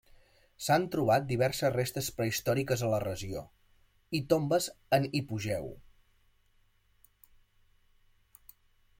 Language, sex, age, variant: Catalan, male, 40-49, Central